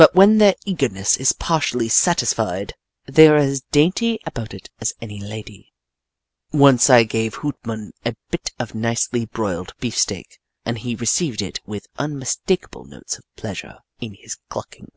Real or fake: real